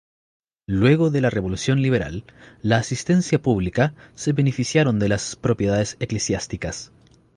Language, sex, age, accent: Spanish, male, 19-29, Chileno: Chile, Cuyo